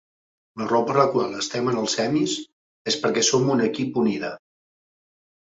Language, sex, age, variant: Catalan, male, 50-59, Central